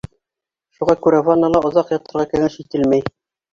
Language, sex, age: Bashkir, female, 60-69